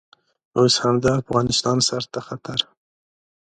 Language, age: Pashto, 19-29